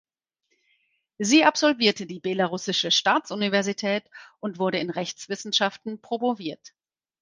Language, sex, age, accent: German, female, 50-59, Deutschland Deutsch